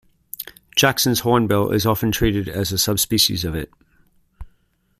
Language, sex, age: English, male, 40-49